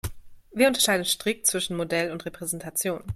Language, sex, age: German, female, 30-39